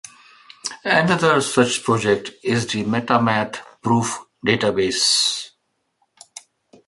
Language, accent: English, India and South Asia (India, Pakistan, Sri Lanka)